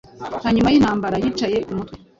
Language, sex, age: Kinyarwanda, female, 19-29